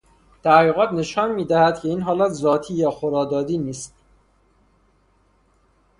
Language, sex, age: Persian, male, 19-29